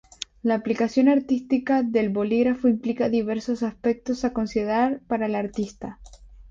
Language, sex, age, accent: Spanish, female, 19-29, España: Islas Canarias